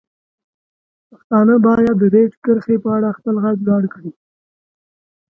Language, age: Pashto, 19-29